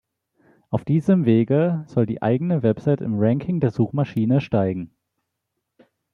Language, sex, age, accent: German, male, 19-29, Deutschland Deutsch